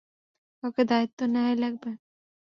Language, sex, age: Bengali, female, 19-29